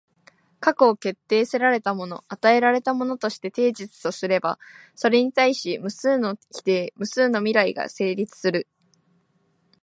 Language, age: Japanese, 19-29